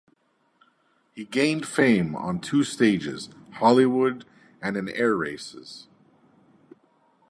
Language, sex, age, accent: English, male, 30-39, United States English